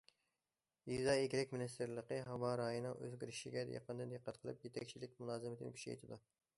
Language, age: Uyghur, 19-29